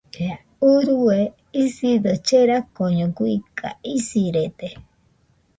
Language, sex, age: Nüpode Huitoto, female, 40-49